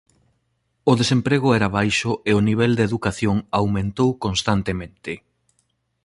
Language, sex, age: Galician, male, 40-49